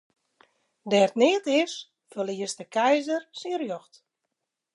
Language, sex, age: Western Frisian, female, 40-49